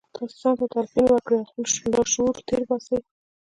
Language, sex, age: Pashto, female, 19-29